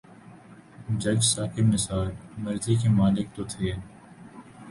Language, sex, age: Urdu, male, 19-29